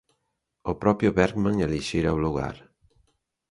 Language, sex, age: Galician, male, 40-49